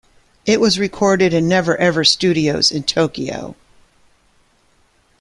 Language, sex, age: English, female, 50-59